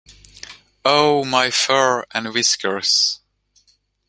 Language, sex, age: English, male, 40-49